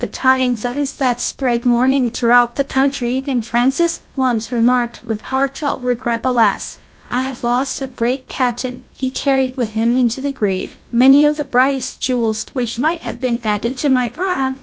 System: TTS, GlowTTS